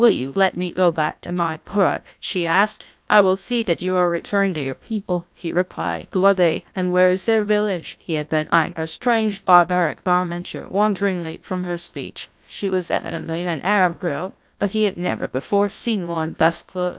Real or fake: fake